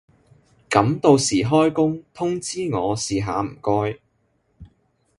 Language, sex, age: Cantonese, male, 19-29